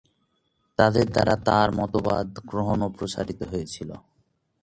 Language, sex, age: Bengali, male, 19-29